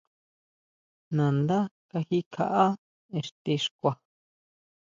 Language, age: Huautla Mazatec, 30-39